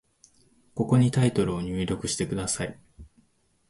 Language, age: Japanese, 19-29